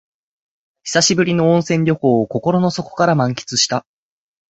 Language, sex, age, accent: Japanese, male, 19-29, 標準語